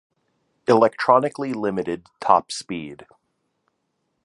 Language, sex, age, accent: English, male, 30-39, United States English